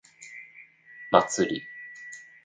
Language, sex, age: Japanese, male, 30-39